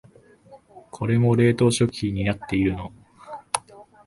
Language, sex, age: Japanese, male, 19-29